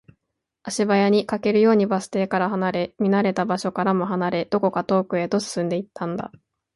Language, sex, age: Japanese, female, 19-29